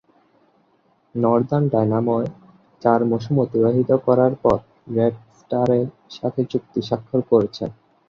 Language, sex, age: Bengali, male, under 19